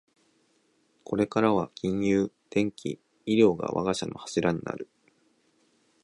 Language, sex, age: Japanese, male, 19-29